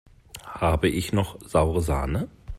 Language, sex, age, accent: German, male, 40-49, Deutschland Deutsch